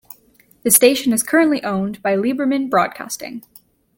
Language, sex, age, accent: English, female, 19-29, United States English